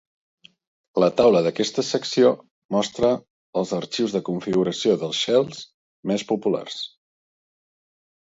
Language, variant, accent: Catalan, Central, central